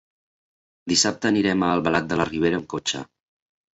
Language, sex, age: Catalan, male, 40-49